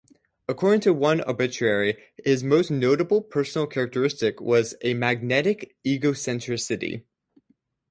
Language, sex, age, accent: English, male, under 19, United States English